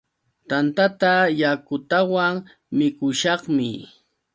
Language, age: Yauyos Quechua, 30-39